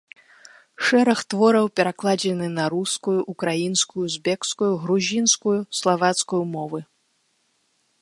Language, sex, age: Belarusian, female, 30-39